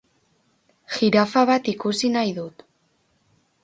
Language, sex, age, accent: Basque, female, under 19, Erdialdekoa edo Nafarra (Gipuzkoa, Nafarroa)